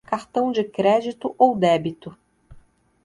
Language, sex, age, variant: Portuguese, female, 40-49, Portuguese (Brasil)